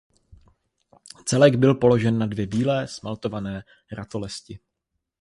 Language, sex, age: Czech, male, 19-29